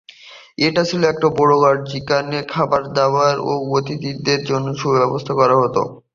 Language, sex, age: Bengali, male, 19-29